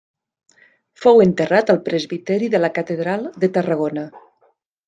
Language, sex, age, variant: Catalan, female, 50-59, Nord-Occidental